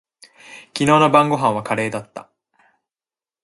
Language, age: Japanese, 19-29